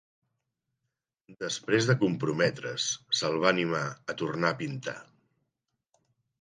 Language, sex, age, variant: Catalan, male, 40-49, Central